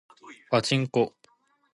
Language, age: Japanese, 19-29